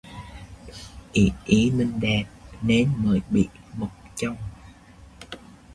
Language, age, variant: Vietnamese, 19-29, Sài Gòn